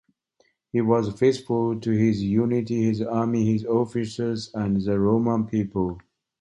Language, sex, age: English, male, 30-39